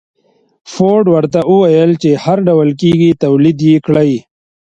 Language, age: Pashto, 30-39